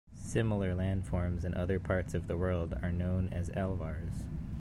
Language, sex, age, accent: English, male, 30-39, United States English